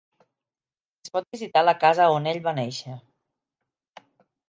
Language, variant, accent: Catalan, Nord-Occidental, Tortosí